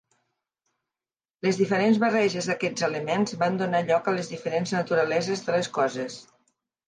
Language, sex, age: Catalan, female, 50-59